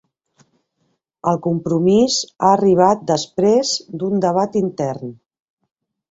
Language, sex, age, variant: Catalan, female, 40-49, Central